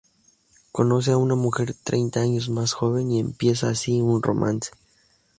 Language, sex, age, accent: Spanish, male, 19-29, México